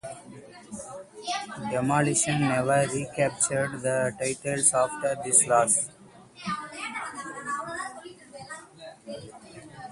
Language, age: English, 19-29